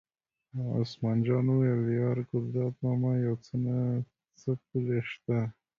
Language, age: Pashto, 19-29